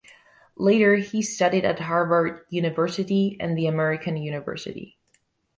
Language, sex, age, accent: English, female, 30-39, United States English